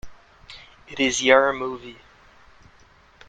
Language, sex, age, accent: English, male, 19-29, United States English